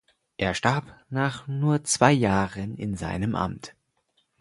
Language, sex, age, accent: German, male, 19-29, Deutschland Deutsch